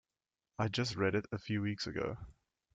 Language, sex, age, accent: English, male, 19-29, United States English